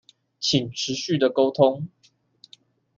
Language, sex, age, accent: Chinese, male, 19-29, 出生地：新北市